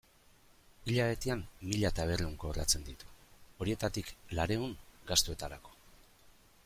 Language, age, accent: Basque, 50-59, Erdialdekoa edo Nafarra (Gipuzkoa, Nafarroa)